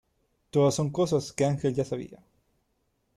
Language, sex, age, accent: Spanish, male, 19-29, México